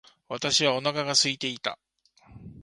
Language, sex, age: Japanese, male, 50-59